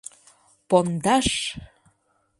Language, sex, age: Mari, female, 19-29